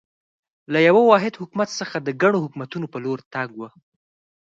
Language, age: Pashto, under 19